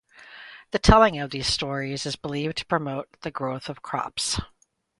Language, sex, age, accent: English, female, 50-59, United States English